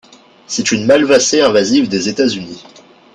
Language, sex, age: French, male, under 19